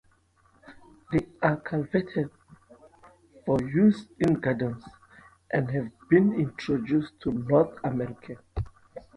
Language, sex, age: English, male, 19-29